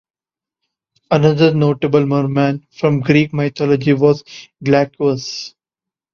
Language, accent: English, India and South Asia (India, Pakistan, Sri Lanka)